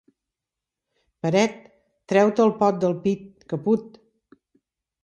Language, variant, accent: Catalan, Central, central